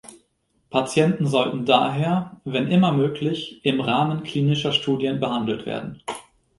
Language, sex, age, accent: German, male, 30-39, Deutschland Deutsch